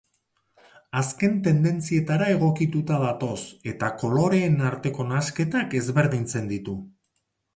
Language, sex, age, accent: Basque, male, 40-49, Erdialdekoa edo Nafarra (Gipuzkoa, Nafarroa)